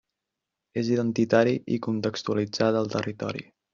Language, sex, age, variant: Catalan, male, 19-29, Central